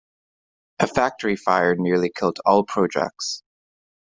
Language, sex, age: English, male, 19-29